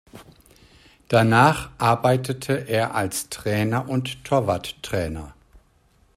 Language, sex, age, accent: German, male, 50-59, Deutschland Deutsch